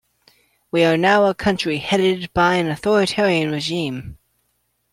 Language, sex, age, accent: English, male, 19-29, United States English